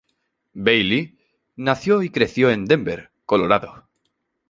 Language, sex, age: Spanish, male, 19-29